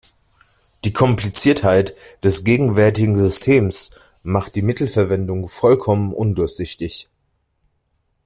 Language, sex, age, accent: German, male, 19-29, Deutschland Deutsch